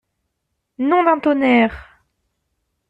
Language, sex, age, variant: French, female, 19-29, Français de métropole